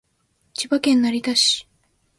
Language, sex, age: Japanese, female, under 19